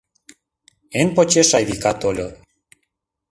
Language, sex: Mari, male